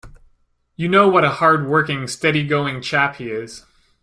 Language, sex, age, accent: English, male, 19-29, Canadian English